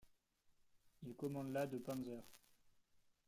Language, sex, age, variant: French, male, 19-29, Français de métropole